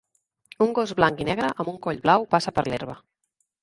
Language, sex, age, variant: Catalan, female, 40-49, Central